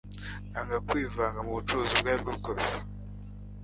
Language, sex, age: Kinyarwanda, male, under 19